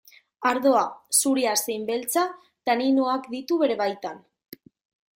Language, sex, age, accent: Basque, female, 19-29, Mendebalekoa (Araba, Bizkaia, Gipuzkoako mendebaleko herri batzuk)